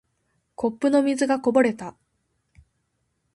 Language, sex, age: Japanese, female, 19-29